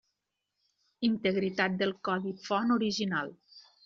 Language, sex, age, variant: Catalan, female, 50-59, Nord-Occidental